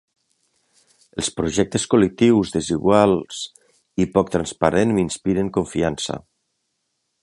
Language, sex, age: Catalan, male, 40-49